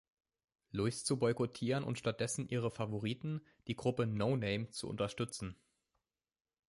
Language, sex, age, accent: German, male, 19-29, Deutschland Deutsch